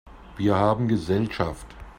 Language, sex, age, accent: German, male, 50-59, Deutschland Deutsch